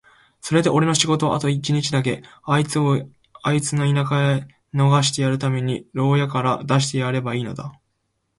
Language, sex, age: Japanese, male, 19-29